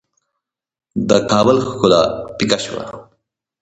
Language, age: Pashto, 19-29